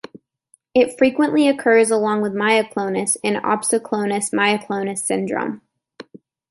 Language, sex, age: English, female, 19-29